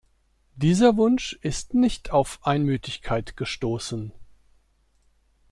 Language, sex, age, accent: German, male, 50-59, Deutschland Deutsch